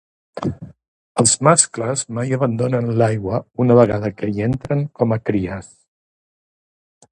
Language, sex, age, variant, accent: Catalan, male, 60-69, Central, Català central